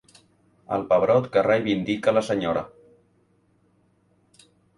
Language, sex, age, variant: Catalan, male, under 19, Central